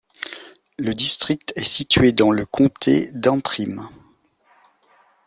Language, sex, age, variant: French, male, 50-59, Français de métropole